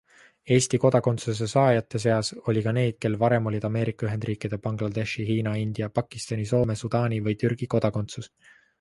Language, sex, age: Estonian, male, 19-29